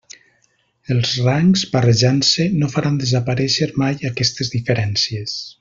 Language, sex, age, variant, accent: Catalan, male, 40-49, Valencià meridional, valencià